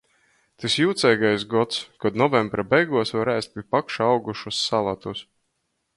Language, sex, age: Latgalian, male, 19-29